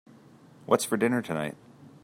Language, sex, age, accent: English, male, 30-39, Canadian English